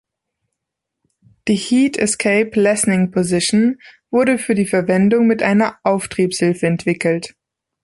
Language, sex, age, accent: German, female, 19-29, Deutschland Deutsch